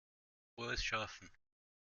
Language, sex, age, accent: German, male, 30-39, Österreichisches Deutsch